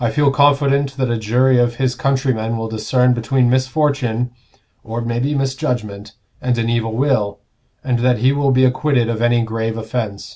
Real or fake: real